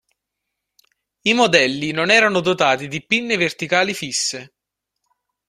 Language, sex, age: Italian, male, 19-29